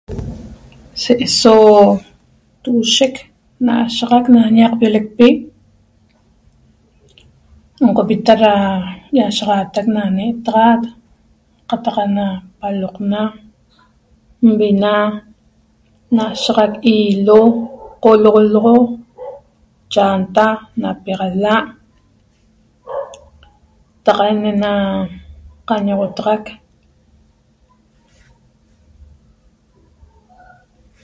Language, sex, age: Toba, female, 40-49